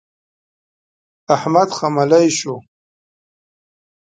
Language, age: Pashto, 40-49